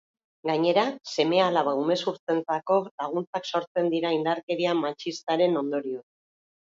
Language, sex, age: Basque, female, 40-49